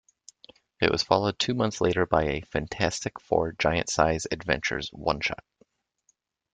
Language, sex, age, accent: English, male, 30-39, United States English